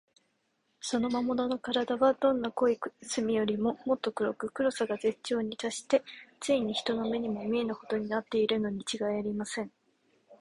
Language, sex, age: Japanese, female, under 19